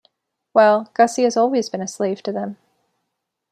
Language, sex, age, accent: English, female, 19-29, United States English